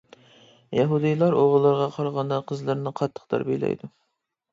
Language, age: Uyghur, 19-29